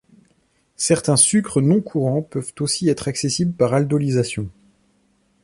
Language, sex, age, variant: French, male, 30-39, Français de métropole